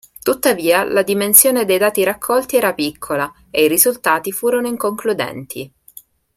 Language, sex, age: Italian, female, 19-29